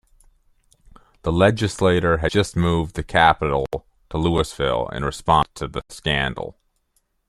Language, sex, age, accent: English, male, 30-39, Canadian English